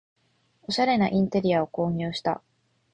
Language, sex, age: Japanese, female, 30-39